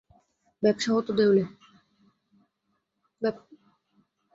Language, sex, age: Bengali, female, 19-29